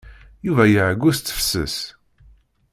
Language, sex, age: Kabyle, male, 50-59